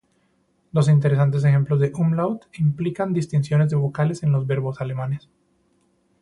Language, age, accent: Spanish, 19-29, Andino-Pacífico: Colombia, Perú, Ecuador, oeste de Bolivia y Venezuela andina